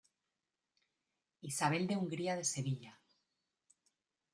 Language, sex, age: Spanish, female, 40-49